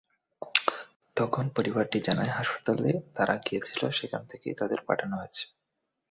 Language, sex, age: Bengali, male, 19-29